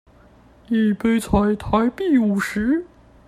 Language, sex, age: Chinese, male, 19-29